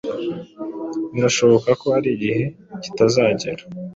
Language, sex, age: Kinyarwanda, male, 19-29